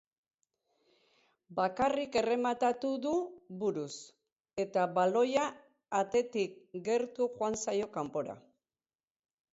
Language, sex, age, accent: Basque, female, 70-79, Erdialdekoa edo Nafarra (Gipuzkoa, Nafarroa)